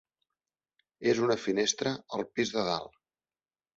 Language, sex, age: Catalan, male, 19-29